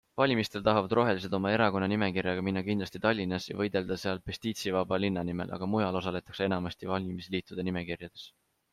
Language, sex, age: Estonian, male, 19-29